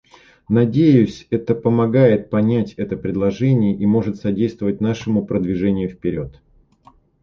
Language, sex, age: Russian, male, 30-39